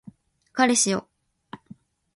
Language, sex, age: Japanese, female, 19-29